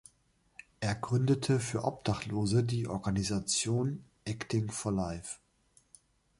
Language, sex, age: German, male, 40-49